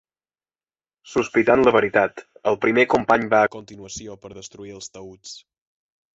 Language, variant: Catalan, Balear